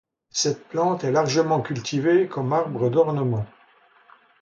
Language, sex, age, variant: French, male, 70-79, Français de métropole